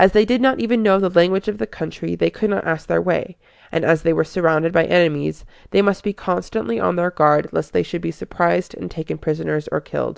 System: none